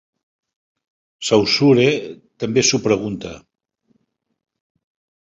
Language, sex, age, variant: Catalan, male, 60-69, Septentrional